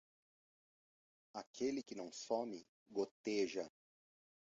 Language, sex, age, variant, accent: Portuguese, male, 50-59, Portuguese (Brasil), Paulista